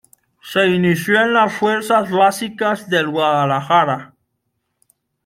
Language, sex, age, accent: Spanish, male, 30-39, Caribe: Cuba, Venezuela, Puerto Rico, República Dominicana, Panamá, Colombia caribeña, México caribeño, Costa del golfo de México